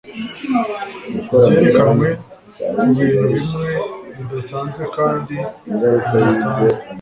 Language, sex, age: Kinyarwanda, male, 19-29